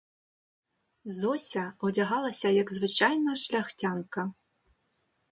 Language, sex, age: Ukrainian, female, 30-39